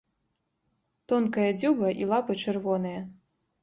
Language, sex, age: Belarusian, female, 19-29